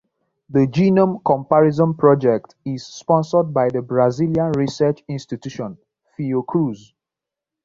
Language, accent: English, Southern African (South Africa, Zimbabwe, Namibia)